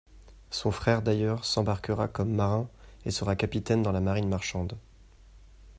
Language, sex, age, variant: French, male, 19-29, Français de métropole